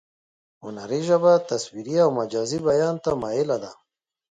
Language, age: Pashto, 30-39